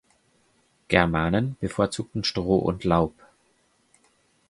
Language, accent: German, Deutschland Deutsch